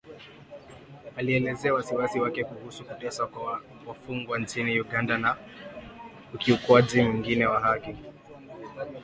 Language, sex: Swahili, male